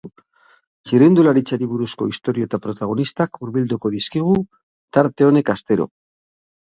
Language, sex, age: Basque, male, 60-69